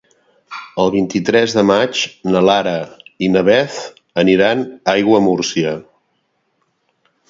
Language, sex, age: Catalan, male, 60-69